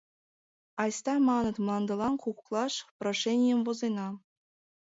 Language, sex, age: Mari, female, 19-29